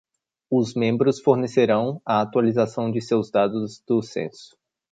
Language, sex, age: Portuguese, male, 19-29